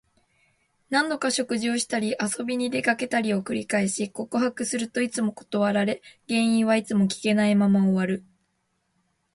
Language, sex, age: Japanese, female, 19-29